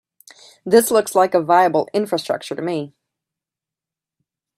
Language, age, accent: English, 40-49, Canadian English